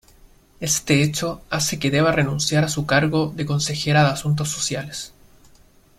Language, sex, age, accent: Spanish, male, 19-29, Chileno: Chile, Cuyo